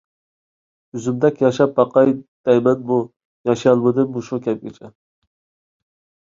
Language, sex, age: Uyghur, male, 19-29